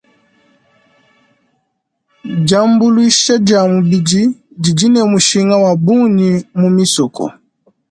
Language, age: Luba-Lulua, 30-39